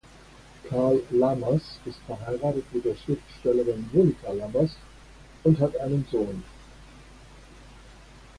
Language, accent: German, Deutschland Deutsch